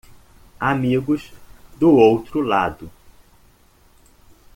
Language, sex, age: Portuguese, male, 30-39